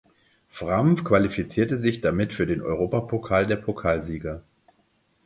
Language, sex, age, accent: German, male, 50-59, Deutschland Deutsch